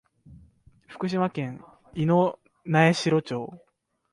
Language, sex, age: Japanese, male, under 19